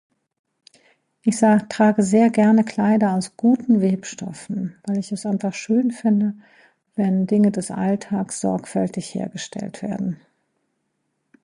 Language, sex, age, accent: German, female, 50-59, Deutschland Deutsch